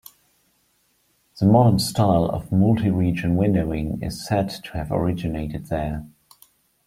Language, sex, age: English, male, 30-39